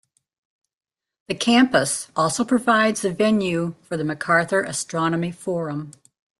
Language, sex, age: English, female, 70-79